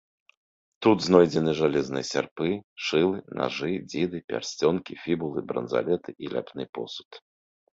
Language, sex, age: Belarusian, male, 30-39